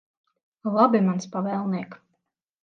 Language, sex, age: Latvian, female, 30-39